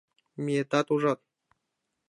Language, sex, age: Mari, male, 19-29